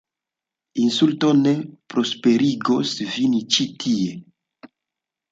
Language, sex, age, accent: Esperanto, male, 19-29, Internacia